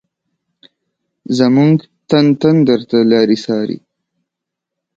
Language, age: Pashto, 19-29